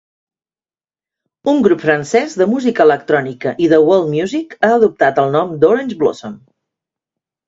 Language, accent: Catalan, tarragoní